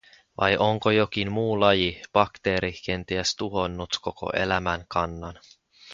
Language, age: Finnish, 19-29